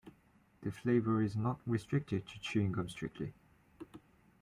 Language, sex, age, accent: English, male, 19-29, England English